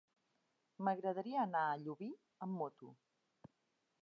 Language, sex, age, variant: Catalan, female, 60-69, Central